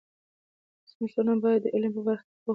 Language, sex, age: Pashto, female, 19-29